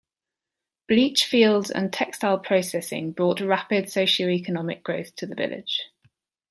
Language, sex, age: English, female, 30-39